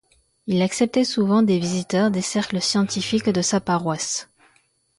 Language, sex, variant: French, female, Français de métropole